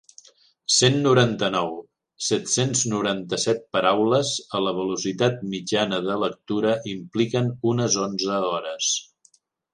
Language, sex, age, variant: Catalan, male, 60-69, Central